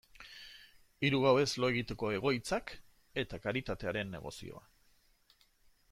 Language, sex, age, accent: Basque, male, 50-59, Mendebalekoa (Araba, Bizkaia, Gipuzkoako mendebaleko herri batzuk)